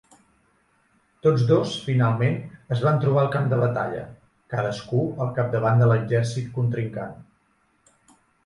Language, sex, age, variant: Catalan, male, 40-49, Central